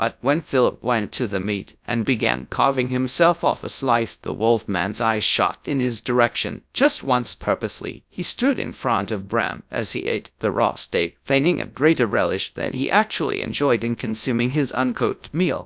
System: TTS, GradTTS